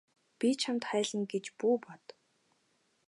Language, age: Mongolian, 19-29